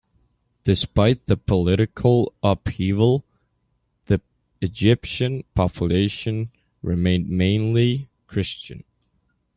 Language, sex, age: English, male, 19-29